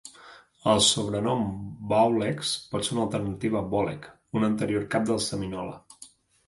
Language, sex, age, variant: Catalan, male, 30-39, Central